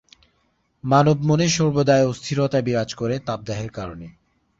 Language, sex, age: Bengali, male, 19-29